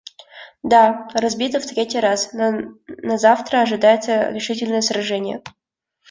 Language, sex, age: Russian, female, 19-29